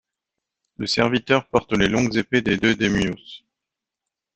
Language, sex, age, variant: French, male, 40-49, Français de métropole